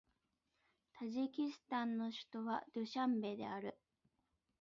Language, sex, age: Japanese, female, 19-29